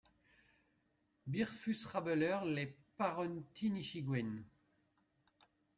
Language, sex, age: French, male, 40-49